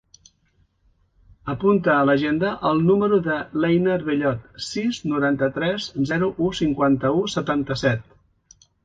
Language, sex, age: Catalan, male, 60-69